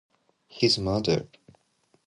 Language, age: English, 19-29